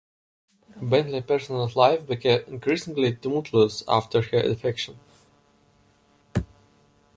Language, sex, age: English, male, 30-39